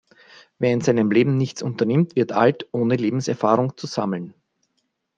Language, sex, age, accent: German, male, 40-49, Österreichisches Deutsch